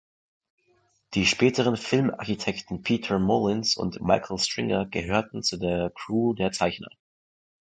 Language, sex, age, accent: German, male, under 19, Österreichisches Deutsch